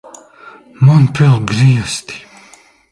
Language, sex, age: Latvian, male, 40-49